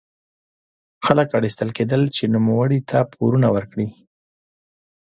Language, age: Pashto, 30-39